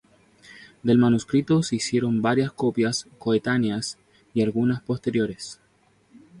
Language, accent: Spanish, Chileno: Chile, Cuyo